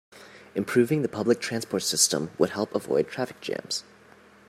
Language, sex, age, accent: English, male, 19-29, United States English